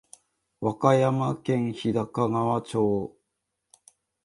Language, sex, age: Japanese, male, 40-49